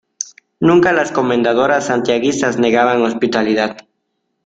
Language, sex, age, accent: Spanish, male, 19-29, México